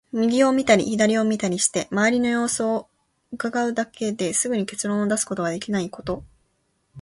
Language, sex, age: Japanese, female, 19-29